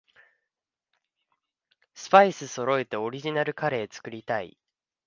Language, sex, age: Japanese, male, 19-29